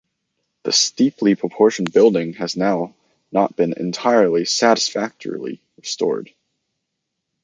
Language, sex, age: English, male, 19-29